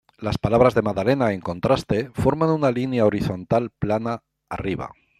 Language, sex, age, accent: Spanish, male, 60-69, España: Centro-Sur peninsular (Madrid, Toledo, Castilla-La Mancha)